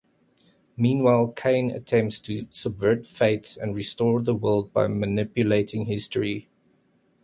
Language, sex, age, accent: English, male, 30-39, Southern African (South Africa, Zimbabwe, Namibia)